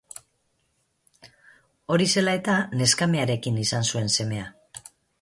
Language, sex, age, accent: Basque, female, 40-49, Mendebalekoa (Araba, Bizkaia, Gipuzkoako mendebaleko herri batzuk)